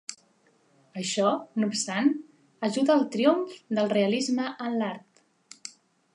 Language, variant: Catalan, Central